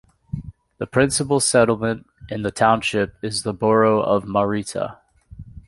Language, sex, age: English, male, 19-29